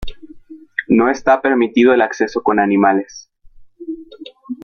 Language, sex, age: Spanish, female, 19-29